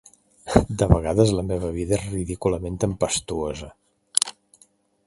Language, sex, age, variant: Catalan, male, 60-69, Central